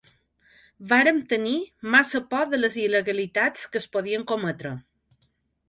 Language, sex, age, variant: Catalan, female, 40-49, Balear